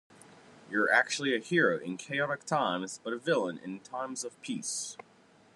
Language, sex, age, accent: English, male, 19-29, United States English